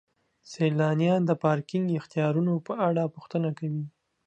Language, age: Pashto, 19-29